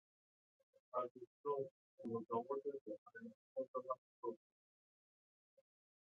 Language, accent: English, Southern African (South Africa, Zimbabwe, Namibia)